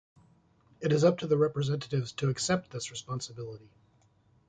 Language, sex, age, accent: English, male, 50-59, United States English